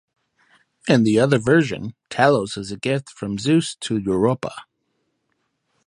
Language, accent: English, United States English